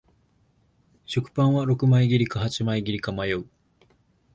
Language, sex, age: Japanese, male, 19-29